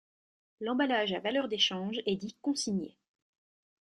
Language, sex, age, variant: French, female, 19-29, Français de métropole